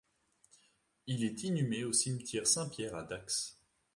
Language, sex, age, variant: French, male, 19-29, Français de métropole